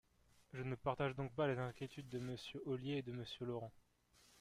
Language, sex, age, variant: French, male, 19-29, Français de métropole